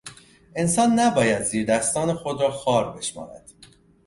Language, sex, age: Persian, male, 19-29